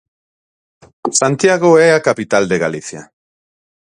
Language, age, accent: Galician, 40-49, Atlántico (seseo e gheada)